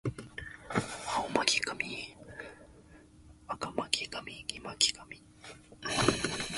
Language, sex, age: Japanese, male, 19-29